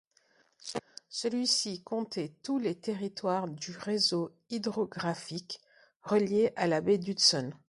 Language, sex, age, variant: French, female, 40-49, Français de métropole